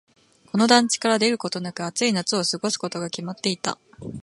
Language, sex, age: Japanese, female, 19-29